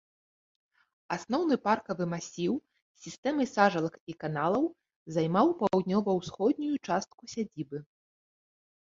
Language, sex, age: Belarusian, female, 30-39